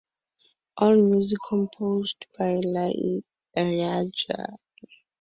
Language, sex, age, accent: English, female, 19-29, Southern African (South Africa, Zimbabwe, Namibia)